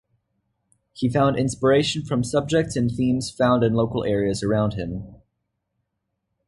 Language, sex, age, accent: English, male, under 19, United States English